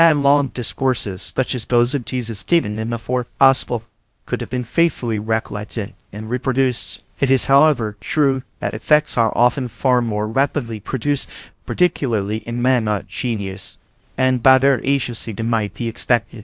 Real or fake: fake